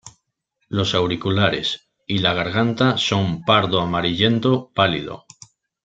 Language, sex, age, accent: Spanish, male, 50-59, España: Centro-Sur peninsular (Madrid, Toledo, Castilla-La Mancha)